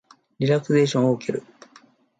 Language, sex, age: Japanese, male, 50-59